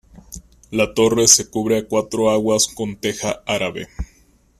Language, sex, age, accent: Spanish, male, 19-29, México